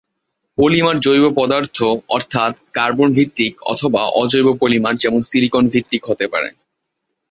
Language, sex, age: Bengali, male, 19-29